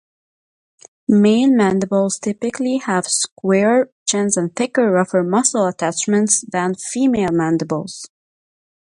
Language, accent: English, United States English